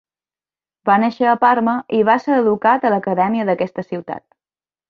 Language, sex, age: Catalan, female, 30-39